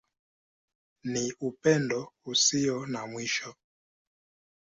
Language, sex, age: Swahili, male, 19-29